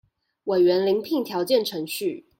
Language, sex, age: Chinese, female, 19-29